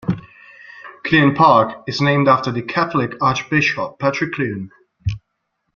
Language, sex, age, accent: English, male, 19-29, United States English